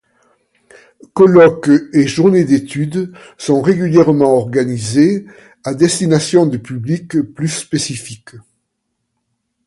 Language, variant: French, Français de métropole